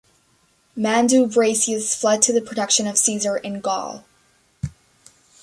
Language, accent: English, Canadian English